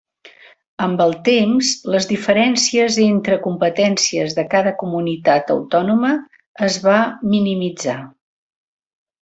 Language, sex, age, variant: Catalan, female, 60-69, Central